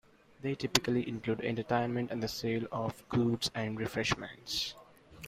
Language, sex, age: English, male, 19-29